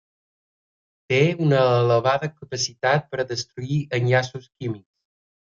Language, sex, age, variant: Catalan, male, 19-29, Balear